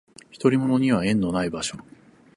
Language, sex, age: Japanese, male, 40-49